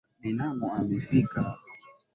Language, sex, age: Swahili, male, 19-29